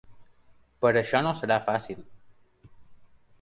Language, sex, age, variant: Catalan, male, 30-39, Balear